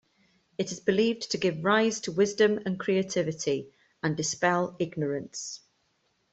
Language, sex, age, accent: English, female, 40-49, Welsh English